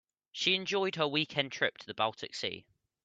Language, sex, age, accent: English, male, under 19, England English